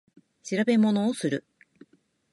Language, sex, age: Japanese, female, 40-49